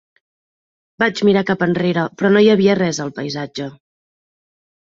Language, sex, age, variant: Catalan, female, 19-29, Central